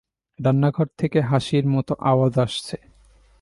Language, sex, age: Bengali, male, 19-29